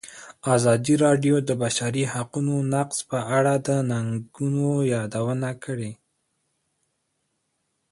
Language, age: Pashto, 19-29